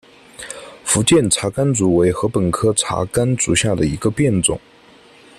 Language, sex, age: Chinese, male, 19-29